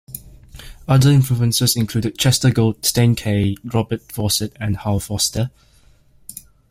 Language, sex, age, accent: English, male, 19-29, England English